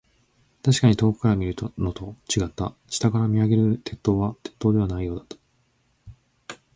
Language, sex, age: Japanese, male, 30-39